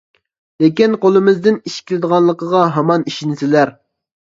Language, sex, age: Uyghur, male, 19-29